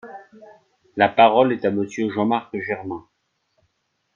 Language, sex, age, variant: French, male, 40-49, Français de métropole